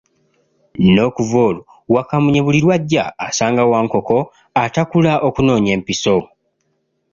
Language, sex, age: Ganda, male, 19-29